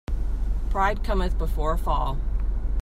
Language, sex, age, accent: English, female, 40-49, United States English